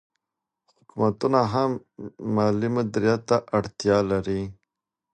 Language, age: Pashto, 19-29